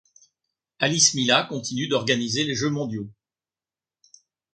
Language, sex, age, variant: French, male, 60-69, Français de métropole